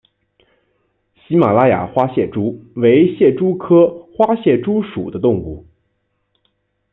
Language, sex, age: Chinese, male, 19-29